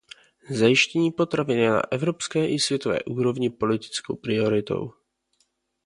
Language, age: Czech, 19-29